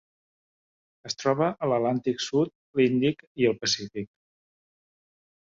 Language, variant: Catalan, Central